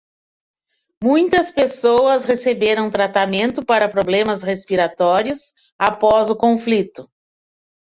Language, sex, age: Portuguese, female, 50-59